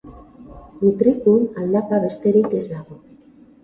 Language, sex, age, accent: Basque, female, 50-59, Erdialdekoa edo Nafarra (Gipuzkoa, Nafarroa)